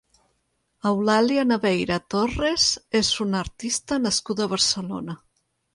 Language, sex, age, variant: Catalan, female, 40-49, Central